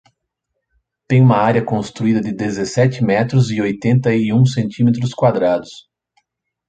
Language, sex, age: Portuguese, male, 30-39